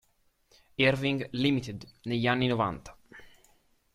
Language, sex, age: Italian, male, under 19